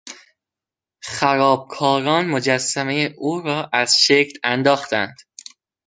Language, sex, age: Persian, male, under 19